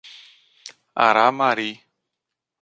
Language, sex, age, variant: Portuguese, male, 30-39, Portuguese (Brasil)